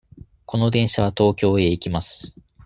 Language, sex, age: Japanese, male, 30-39